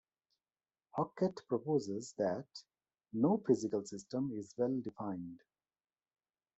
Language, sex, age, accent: English, male, 40-49, India and South Asia (India, Pakistan, Sri Lanka)